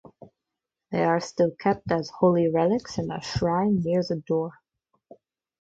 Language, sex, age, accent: English, female, 19-29, United States English